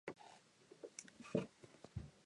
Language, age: English, 19-29